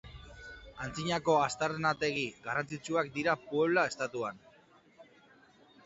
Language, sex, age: Basque, female, 50-59